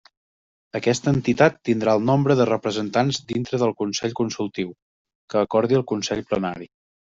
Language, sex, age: Catalan, male, 19-29